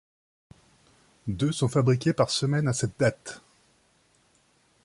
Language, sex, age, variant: French, male, 30-39, Français de métropole